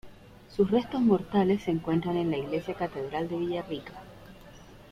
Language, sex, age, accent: Spanish, female, 40-49, Chileno: Chile, Cuyo